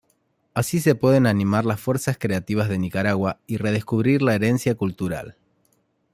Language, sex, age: Spanish, male, 30-39